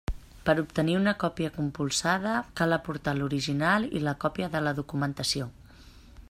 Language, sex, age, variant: Catalan, female, 40-49, Central